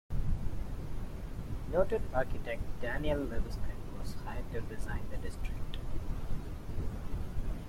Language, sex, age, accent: English, male, 19-29, United States English